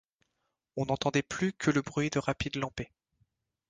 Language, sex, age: French, male, 19-29